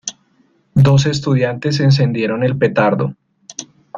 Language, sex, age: Spanish, male, 30-39